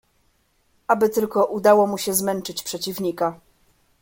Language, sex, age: Polish, female, 19-29